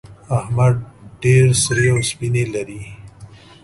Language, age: Pashto, 30-39